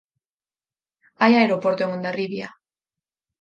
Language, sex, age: Galician, female, 19-29